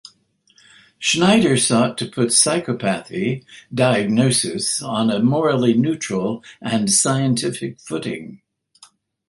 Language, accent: English, United States English